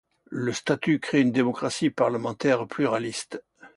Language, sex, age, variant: French, male, 80-89, Français de métropole